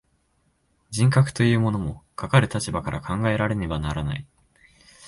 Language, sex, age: Japanese, male, 19-29